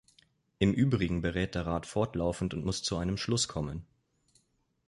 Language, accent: German, Deutschland Deutsch